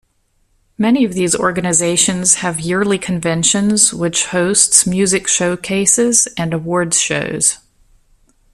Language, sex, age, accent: English, female, 50-59, United States English